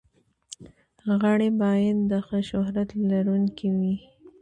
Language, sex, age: Pashto, female, 19-29